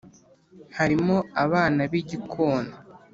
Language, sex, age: Kinyarwanda, male, under 19